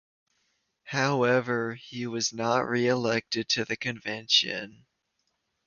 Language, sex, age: English, male, 19-29